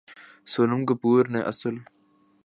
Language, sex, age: Urdu, male, 19-29